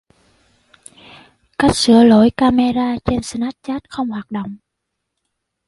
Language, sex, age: Vietnamese, female, 19-29